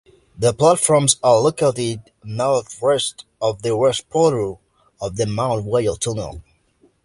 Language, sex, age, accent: English, male, 19-29, United States English